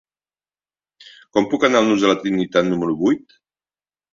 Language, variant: Catalan, Central